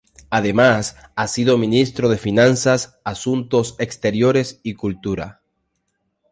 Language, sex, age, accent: Spanish, male, 19-29, Andino-Pacífico: Colombia, Perú, Ecuador, oeste de Bolivia y Venezuela andina